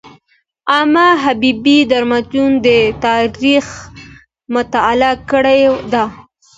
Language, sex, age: Pashto, female, 19-29